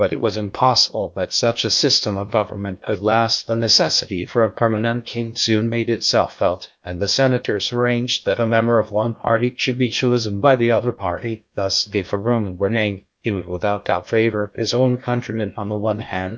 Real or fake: fake